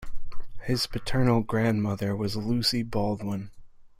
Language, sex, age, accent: English, male, 19-29, United States English